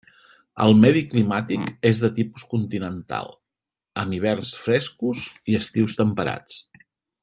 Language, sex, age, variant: Catalan, male, 40-49, Central